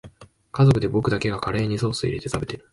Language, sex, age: Japanese, male, under 19